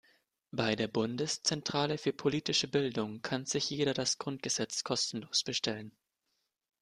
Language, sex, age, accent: German, male, 19-29, Deutschland Deutsch